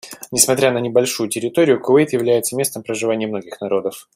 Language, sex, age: Russian, male, 19-29